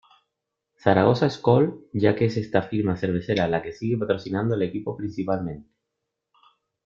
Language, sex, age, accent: Spanish, male, 40-49, España: Islas Canarias